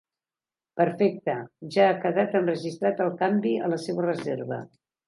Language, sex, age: Catalan, female, 70-79